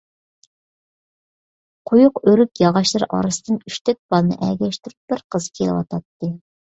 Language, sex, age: Uyghur, female, 30-39